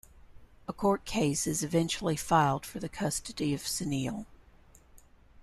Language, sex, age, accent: English, female, 60-69, United States English